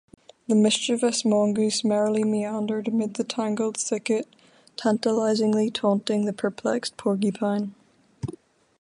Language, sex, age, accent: English, female, 19-29, Irish English